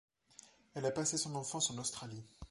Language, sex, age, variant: French, male, 19-29, Français de métropole